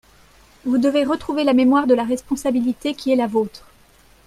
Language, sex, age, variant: French, female, 19-29, Français de métropole